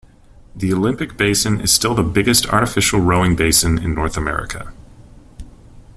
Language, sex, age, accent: English, male, 30-39, Canadian English